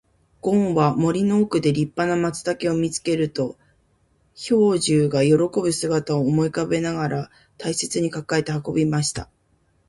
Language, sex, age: Japanese, female, 30-39